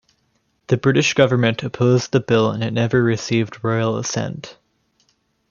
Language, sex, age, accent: English, male, 19-29, Canadian English